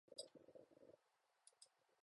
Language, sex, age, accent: Japanese, male, 19-29, 標準語